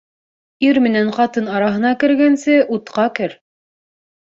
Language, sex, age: Bashkir, female, 19-29